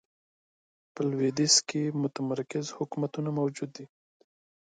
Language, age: Pashto, 19-29